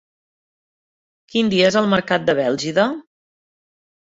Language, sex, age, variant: Catalan, female, 40-49, Septentrional